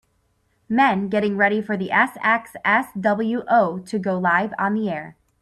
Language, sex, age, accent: English, female, 30-39, United States English